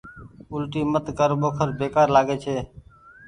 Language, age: Goaria, 19-29